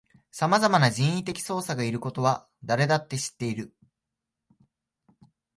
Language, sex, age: Japanese, male, 19-29